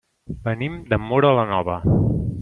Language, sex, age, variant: Catalan, male, 40-49, Central